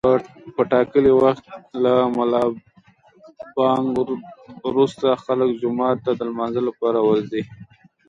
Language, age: Pashto, 30-39